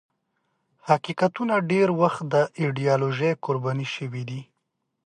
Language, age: Pashto, 30-39